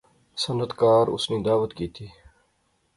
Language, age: Pahari-Potwari, 40-49